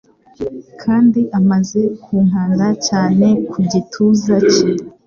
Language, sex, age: Kinyarwanda, female, under 19